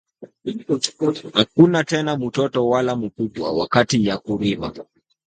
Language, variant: Swahili, Kiswahili cha Bara ya Kenya